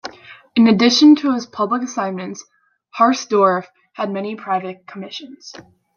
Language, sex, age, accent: English, female, 19-29, United States English